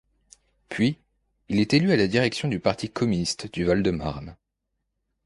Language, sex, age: French, male, 19-29